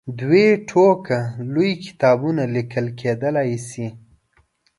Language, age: Pashto, 19-29